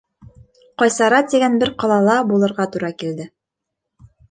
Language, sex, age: Bashkir, female, 19-29